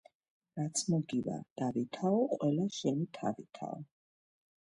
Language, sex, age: Georgian, female, 50-59